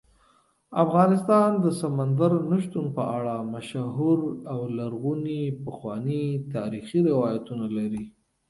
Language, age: Pashto, 30-39